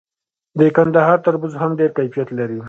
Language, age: Pashto, 30-39